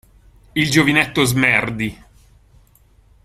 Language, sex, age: Italian, male, 30-39